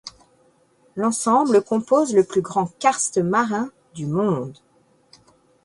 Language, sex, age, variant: French, female, 50-59, Français de métropole